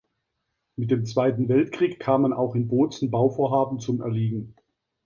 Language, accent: German, Deutschland Deutsch; Süddeutsch